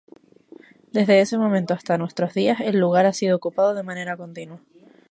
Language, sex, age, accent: Spanish, female, 19-29, España: Islas Canarias